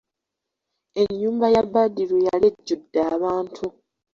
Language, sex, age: Ganda, female, 19-29